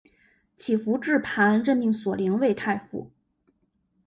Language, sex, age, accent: Chinese, female, 30-39, 出生地：北京市